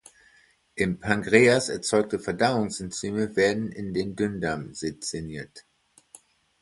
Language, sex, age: German, male, 40-49